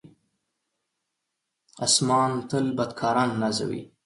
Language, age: Pashto, 30-39